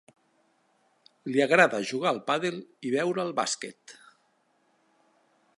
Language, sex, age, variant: Catalan, male, 50-59, Central